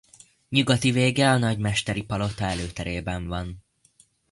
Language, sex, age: Hungarian, male, under 19